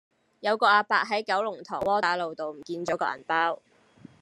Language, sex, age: Cantonese, female, 19-29